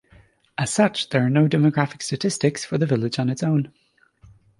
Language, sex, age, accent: English, female, 19-29, Irish English